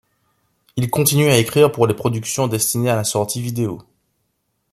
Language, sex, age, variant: French, male, 30-39, Français des départements et régions d'outre-mer